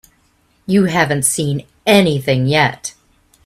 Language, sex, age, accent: English, female, 50-59, United States English